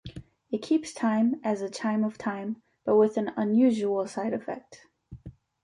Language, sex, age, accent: English, female, 19-29, United States English